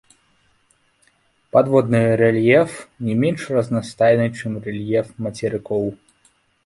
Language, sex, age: Belarusian, male, 19-29